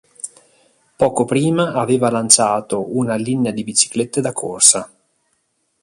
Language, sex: Italian, male